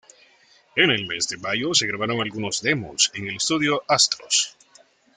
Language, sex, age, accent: Spanish, male, 30-39, América central